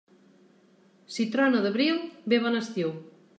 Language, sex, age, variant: Catalan, female, 40-49, Central